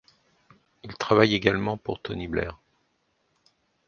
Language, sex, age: French, male, 50-59